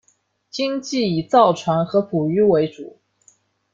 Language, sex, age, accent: Chinese, female, 19-29, 出生地：上海市